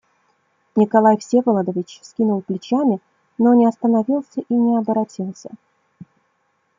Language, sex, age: Russian, female, 30-39